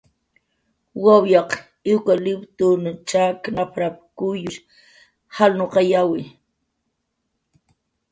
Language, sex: Jaqaru, female